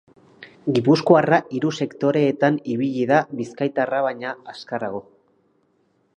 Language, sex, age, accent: Basque, male, 30-39, Mendebalekoa (Araba, Bizkaia, Gipuzkoako mendebaleko herri batzuk)